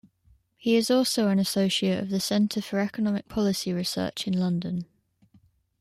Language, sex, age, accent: English, female, 19-29, England English